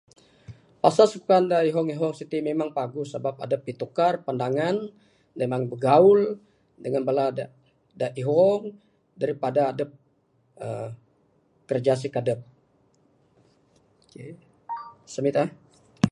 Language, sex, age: Bukar-Sadung Bidayuh, male, 60-69